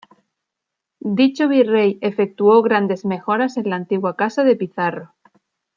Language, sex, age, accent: Spanish, female, 30-39, España: Sur peninsular (Andalucia, Extremadura, Murcia)